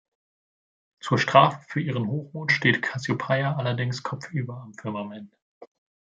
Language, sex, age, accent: German, male, 19-29, Deutschland Deutsch